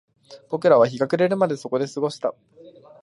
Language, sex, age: Japanese, male, 19-29